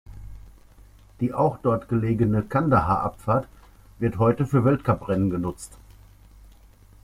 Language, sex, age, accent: German, male, 50-59, Deutschland Deutsch